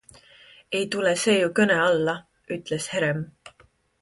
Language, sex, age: Estonian, female, 19-29